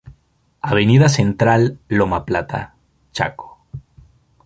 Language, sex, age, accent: Spanish, male, 19-29, México